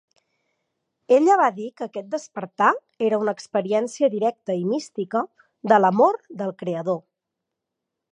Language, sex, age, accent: Catalan, female, 30-39, central; nord-occidental